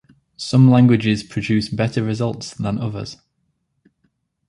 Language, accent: English, England English